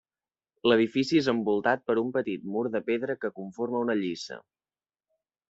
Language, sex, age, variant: Catalan, male, under 19, Central